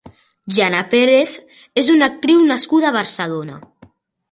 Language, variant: Catalan, Central